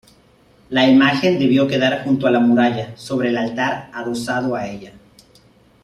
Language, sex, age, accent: Spanish, male, 30-39, México